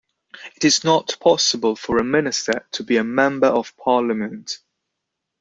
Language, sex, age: English, male, 30-39